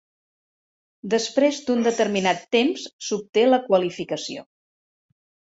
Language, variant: Catalan, Central